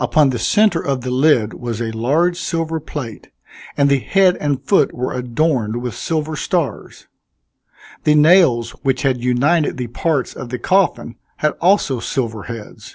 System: none